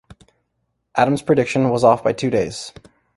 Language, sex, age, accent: English, male, 19-29, United States English